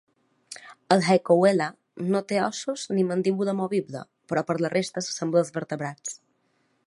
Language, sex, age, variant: Catalan, female, 30-39, Balear